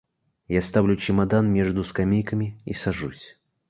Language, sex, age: Russian, male, 19-29